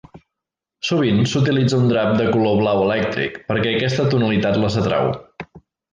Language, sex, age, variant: Catalan, male, 40-49, Central